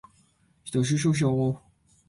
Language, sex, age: Japanese, male, 19-29